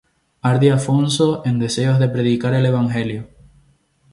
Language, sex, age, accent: Spanish, male, 19-29, España: Islas Canarias